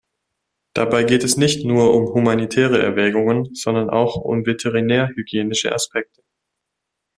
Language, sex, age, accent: German, male, 19-29, Deutschland Deutsch